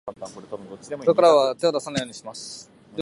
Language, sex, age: Japanese, male, 19-29